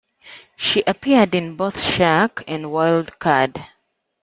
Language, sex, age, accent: English, female, 19-29, England English